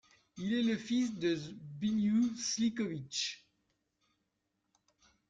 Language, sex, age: French, male, 40-49